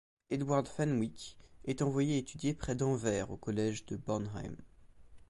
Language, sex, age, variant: French, male, under 19, Français de métropole